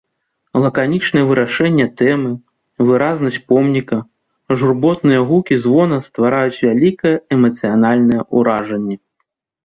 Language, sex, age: Belarusian, male, 30-39